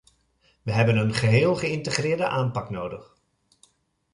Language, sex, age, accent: Dutch, male, 50-59, Nederlands Nederlands